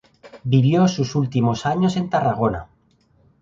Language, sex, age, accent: Spanish, male, 50-59, España: Centro-Sur peninsular (Madrid, Toledo, Castilla-La Mancha)